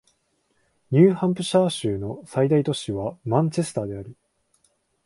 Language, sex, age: Japanese, male, 19-29